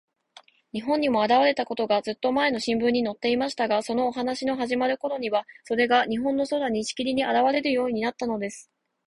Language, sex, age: Japanese, female, 19-29